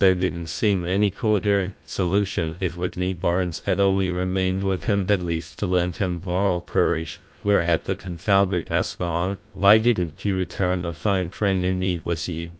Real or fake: fake